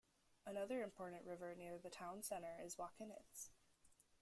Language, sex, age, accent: English, female, under 19, United States English